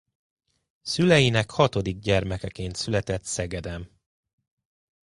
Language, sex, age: Hungarian, male, 40-49